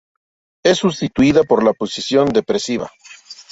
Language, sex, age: Spanish, male, 50-59